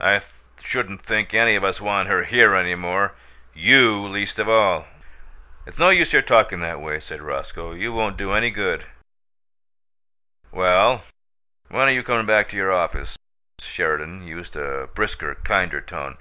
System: none